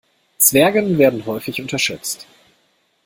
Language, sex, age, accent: German, male, 19-29, Deutschland Deutsch